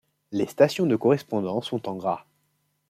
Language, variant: French, Français de métropole